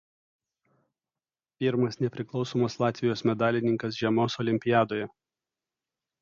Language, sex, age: Lithuanian, male, 40-49